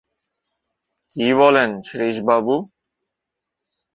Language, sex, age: Bengali, male, 19-29